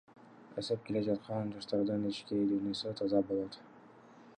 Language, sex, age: Kyrgyz, male, under 19